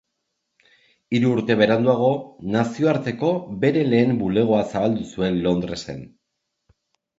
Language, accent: Basque, Erdialdekoa edo Nafarra (Gipuzkoa, Nafarroa)